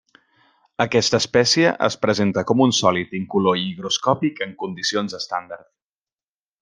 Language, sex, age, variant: Catalan, male, 19-29, Central